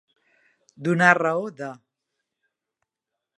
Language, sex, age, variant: Catalan, female, 50-59, Central